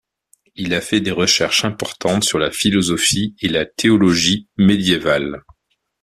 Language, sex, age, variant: French, male, 30-39, Français de métropole